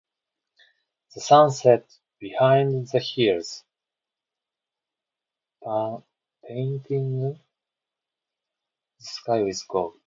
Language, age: Japanese, 30-39